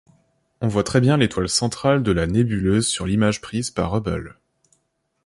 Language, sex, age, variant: French, male, under 19, Français de métropole